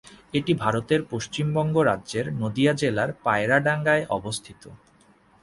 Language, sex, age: Bengali, male, 19-29